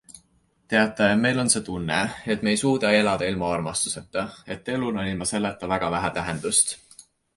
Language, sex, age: Estonian, male, 19-29